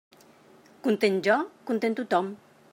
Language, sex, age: Catalan, female, 40-49